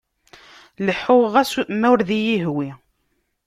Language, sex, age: Kabyle, female, 30-39